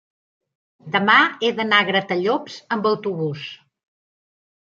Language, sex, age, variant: Catalan, female, 50-59, Central